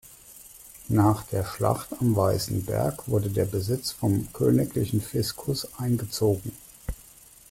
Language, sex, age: German, male, 40-49